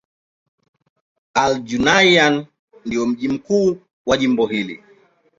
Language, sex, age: Swahili, male, 19-29